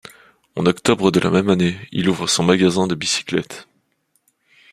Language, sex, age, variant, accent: French, male, 19-29, Français d'Europe, Français de Suisse